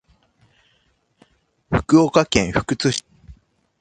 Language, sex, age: Japanese, male, 30-39